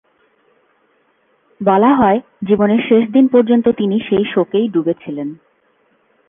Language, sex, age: Bengali, female, 19-29